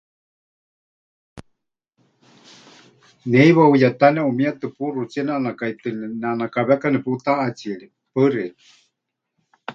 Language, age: Huichol, 50-59